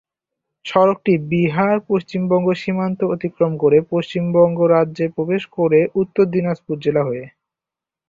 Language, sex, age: Bengali, male, under 19